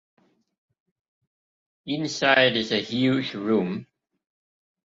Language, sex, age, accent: English, male, 30-39, Malaysian English